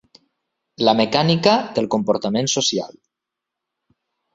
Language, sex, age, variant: Catalan, male, 40-49, Septentrional